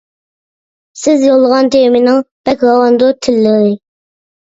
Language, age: Uyghur, under 19